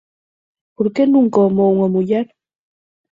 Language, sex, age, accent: Galician, female, 19-29, Atlántico (seseo e gheada); Normativo (estándar)